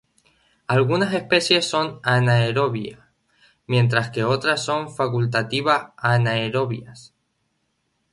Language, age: Spanish, 19-29